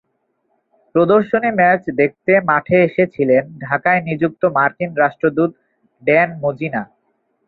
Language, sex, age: Bengali, male, 19-29